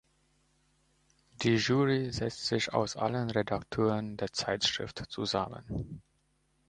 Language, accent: German, Polnisch Deutsch